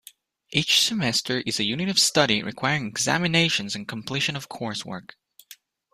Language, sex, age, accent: English, male, under 19, United States English